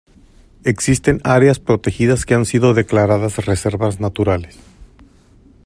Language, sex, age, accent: Spanish, male, 40-49, México